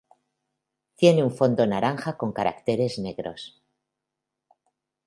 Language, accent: Spanish, España: Centro-Sur peninsular (Madrid, Toledo, Castilla-La Mancha)